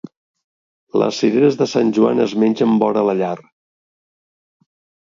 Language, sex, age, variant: Catalan, male, 50-59, Central